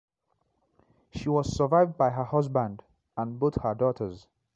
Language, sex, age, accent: English, male, 19-29, Southern African (South Africa, Zimbabwe, Namibia)